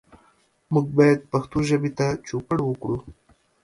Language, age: Pashto, 19-29